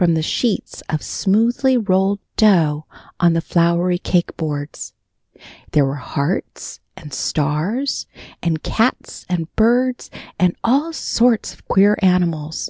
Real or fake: real